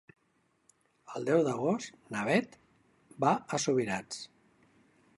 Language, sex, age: Catalan, male, 50-59